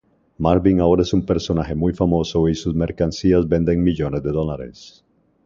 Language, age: Spanish, 50-59